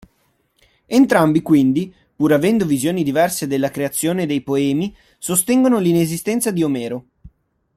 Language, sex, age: Italian, male, 19-29